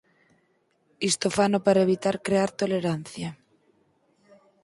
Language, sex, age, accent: Galician, female, 19-29, Normativo (estándar)